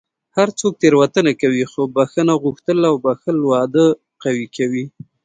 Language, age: Pashto, 30-39